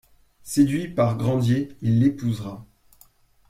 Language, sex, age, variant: French, male, 19-29, Français de métropole